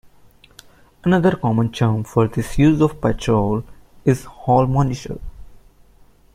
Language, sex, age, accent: English, male, 19-29, India and South Asia (India, Pakistan, Sri Lanka)